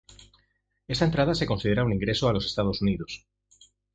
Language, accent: Spanish, España: Centro-Sur peninsular (Madrid, Toledo, Castilla-La Mancha)